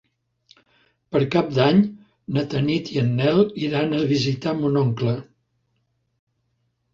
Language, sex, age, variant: Catalan, male, 70-79, Central